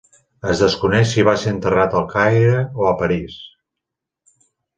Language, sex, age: Catalan, male, 40-49